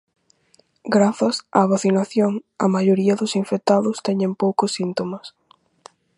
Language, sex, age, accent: Galician, female, under 19, Normativo (estándar)